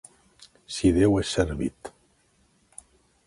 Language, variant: Catalan, Central